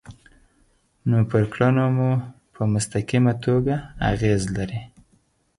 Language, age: Pashto, 30-39